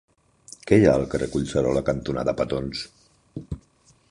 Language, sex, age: Catalan, male, 50-59